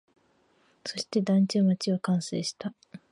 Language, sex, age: Japanese, female, 19-29